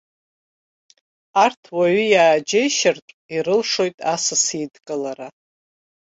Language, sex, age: Abkhazian, female, 60-69